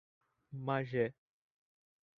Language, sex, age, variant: Portuguese, male, 19-29, Portuguese (Brasil)